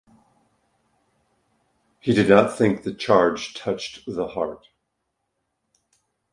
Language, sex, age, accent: English, male, 60-69, United States English